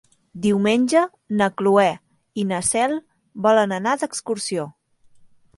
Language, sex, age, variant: Catalan, female, 19-29, Central